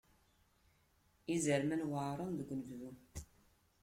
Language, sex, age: Kabyle, female, 80-89